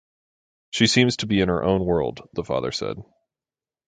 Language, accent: English, United States English